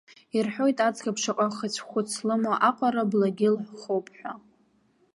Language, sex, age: Abkhazian, female, 19-29